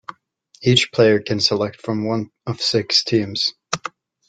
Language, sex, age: English, male, 19-29